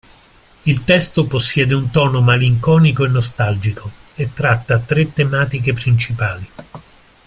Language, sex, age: Italian, male, 50-59